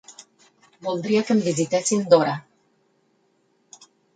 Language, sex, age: Catalan, female, 50-59